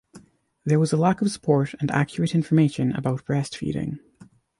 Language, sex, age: English, male, under 19